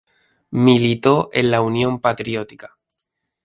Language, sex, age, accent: Spanish, male, 19-29, España: Islas Canarias